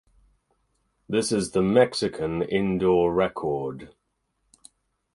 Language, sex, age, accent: English, male, 30-39, England English